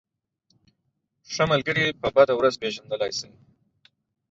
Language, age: Pashto, 30-39